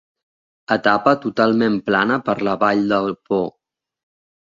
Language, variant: Catalan, Central